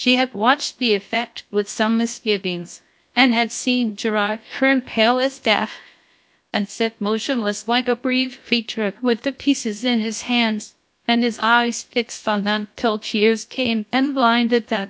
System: TTS, GlowTTS